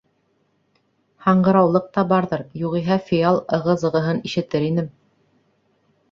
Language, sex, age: Bashkir, female, 30-39